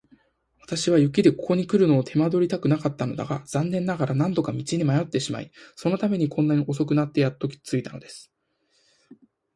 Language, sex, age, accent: Japanese, male, 19-29, 標準語